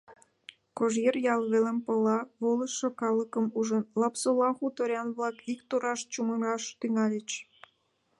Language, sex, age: Mari, female, 19-29